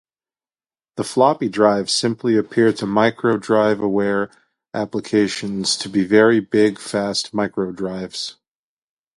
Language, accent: English, United States English